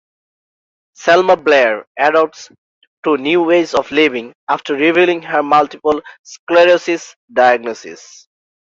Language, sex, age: English, male, 19-29